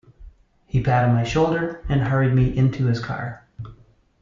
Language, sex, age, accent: English, male, 50-59, Canadian English